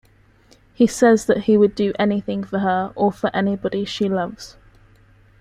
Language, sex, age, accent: English, female, 19-29, England English